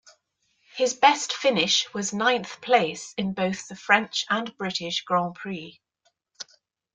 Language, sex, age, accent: English, female, 60-69, England English